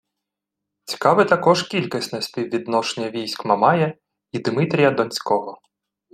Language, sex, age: Ukrainian, male, 30-39